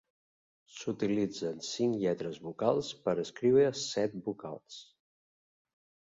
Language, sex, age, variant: Catalan, male, 50-59, Central